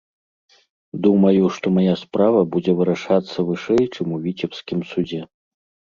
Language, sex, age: Belarusian, male, 40-49